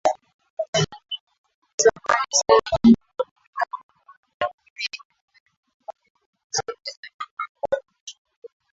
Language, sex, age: Swahili, female, 19-29